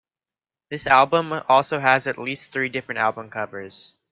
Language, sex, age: English, male, under 19